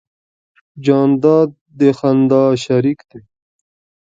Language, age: Pashto, 19-29